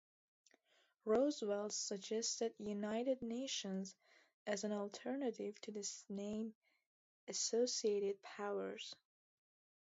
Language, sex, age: English, female, under 19